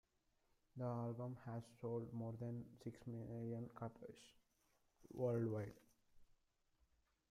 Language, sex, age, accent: English, male, 19-29, India and South Asia (India, Pakistan, Sri Lanka)